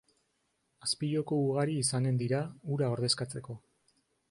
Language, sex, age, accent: Basque, male, 30-39, Erdialdekoa edo Nafarra (Gipuzkoa, Nafarroa)